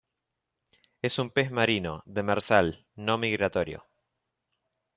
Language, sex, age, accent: Spanish, male, 30-39, Rioplatense: Argentina, Uruguay, este de Bolivia, Paraguay